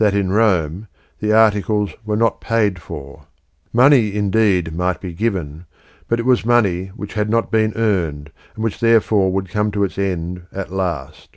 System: none